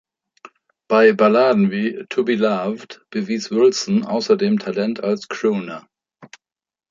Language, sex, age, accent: German, male, 60-69, Deutschland Deutsch